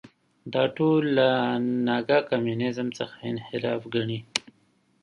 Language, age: Pashto, 30-39